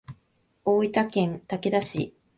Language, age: Japanese, 19-29